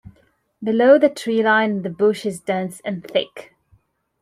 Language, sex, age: English, female, 19-29